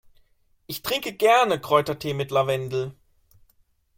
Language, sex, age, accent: German, male, 19-29, Deutschland Deutsch